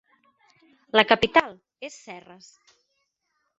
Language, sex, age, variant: Catalan, female, 30-39, Central